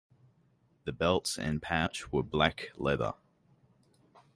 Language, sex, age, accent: English, male, under 19, Australian English; England English